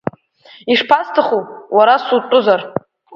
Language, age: Abkhazian, under 19